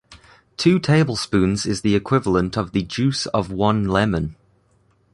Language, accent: English, England English